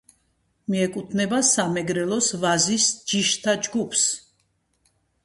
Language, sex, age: Georgian, female, 60-69